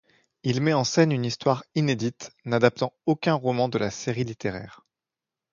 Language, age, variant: French, 19-29, Français de métropole